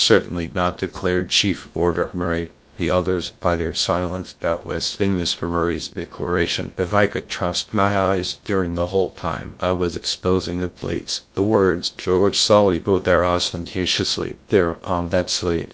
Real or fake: fake